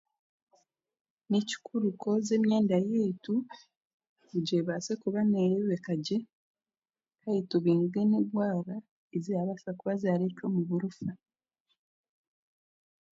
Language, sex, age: Chiga, female, 19-29